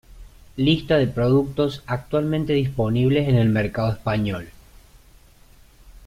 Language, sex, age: Spanish, male, 30-39